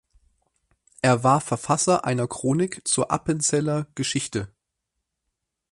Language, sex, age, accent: German, male, 19-29, Deutschland Deutsch